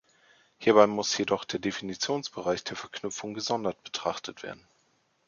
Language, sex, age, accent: German, male, 30-39, Deutschland Deutsch